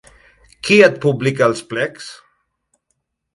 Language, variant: Catalan, Balear